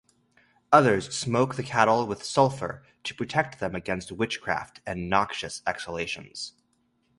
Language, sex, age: English, male, 19-29